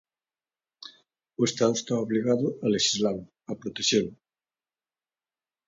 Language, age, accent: Galician, 50-59, Central (gheada)